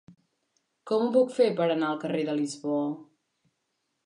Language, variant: Catalan, Central